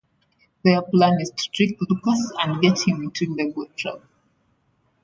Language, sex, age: English, female, 19-29